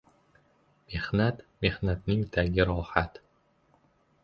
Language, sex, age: Uzbek, male, 19-29